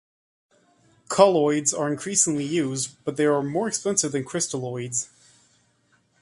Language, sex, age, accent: English, male, 19-29, United States English